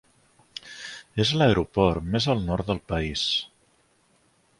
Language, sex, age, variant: Catalan, male, 40-49, Central